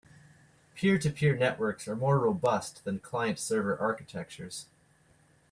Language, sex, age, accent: English, male, 30-39, Canadian English